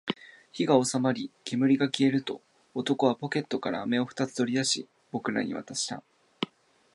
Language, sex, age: Japanese, male, 19-29